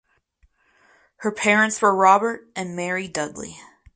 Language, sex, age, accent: English, female, 19-29, United States English